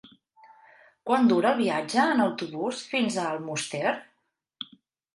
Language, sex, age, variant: Catalan, female, 30-39, Central